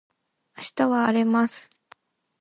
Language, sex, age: Japanese, female, 19-29